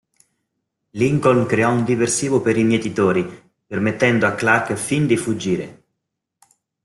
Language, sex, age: Italian, male, 30-39